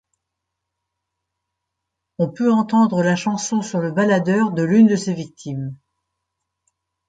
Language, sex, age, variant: French, female, 60-69, Français de métropole